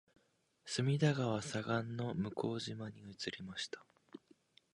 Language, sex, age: Japanese, male, 19-29